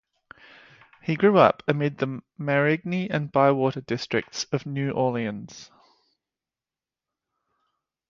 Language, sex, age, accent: English, male, 30-39, Australian English